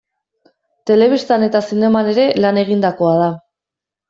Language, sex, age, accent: Basque, female, 19-29, Erdialdekoa edo Nafarra (Gipuzkoa, Nafarroa)